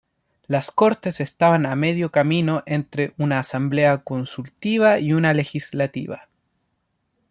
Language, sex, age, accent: Spanish, male, 19-29, Chileno: Chile, Cuyo